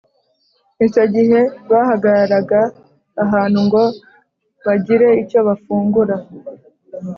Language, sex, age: Kinyarwanda, male, 19-29